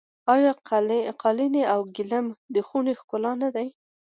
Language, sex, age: Pashto, female, 19-29